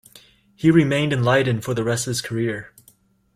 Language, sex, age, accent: English, male, 19-29, United States English